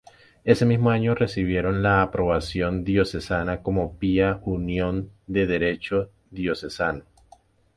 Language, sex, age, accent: Spanish, male, 30-39, Caribe: Cuba, Venezuela, Puerto Rico, República Dominicana, Panamá, Colombia caribeña, México caribeño, Costa del golfo de México